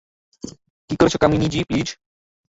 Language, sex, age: Bengali, male, under 19